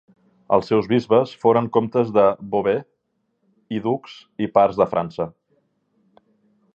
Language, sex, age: Catalan, male, 40-49